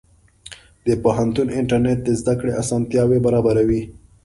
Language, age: Pashto, 30-39